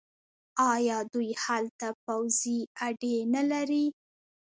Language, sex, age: Pashto, female, 19-29